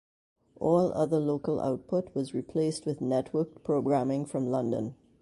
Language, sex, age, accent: English, female, 50-59, West Indies and Bermuda (Bahamas, Bermuda, Jamaica, Trinidad)